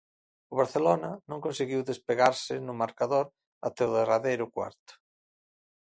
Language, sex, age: Galician, male, 50-59